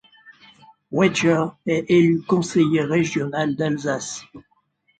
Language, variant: French, Français de métropole